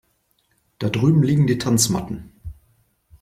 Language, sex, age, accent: German, male, 50-59, Deutschland Deutsch